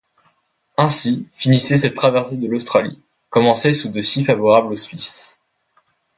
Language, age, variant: French, under 19, Français de métropole